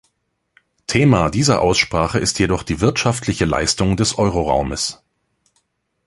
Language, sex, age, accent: German, male, 50-59, Deutschland Deutsch